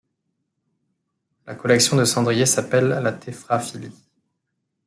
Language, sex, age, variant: French, male, 19-29, Français de métropole